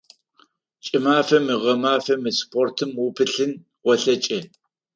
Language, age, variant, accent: Adyghe, 60-69, Адыгабзэ (Кирил, пстэумэ зэдыряе), Кıэмгуй (Çemguy)